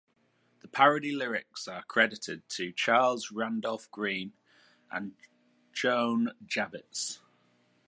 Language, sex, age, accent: English, male, 19-29, England English